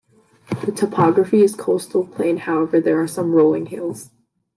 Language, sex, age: English, female, under 19